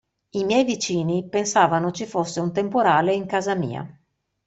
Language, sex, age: Italian, female, 40-49